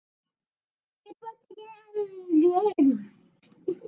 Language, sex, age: Bengali, male, 19-29